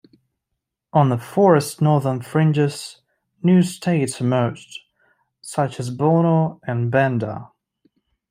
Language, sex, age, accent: English, male, 19-29, England English